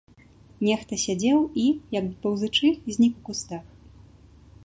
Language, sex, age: Belarusian, female, 19-29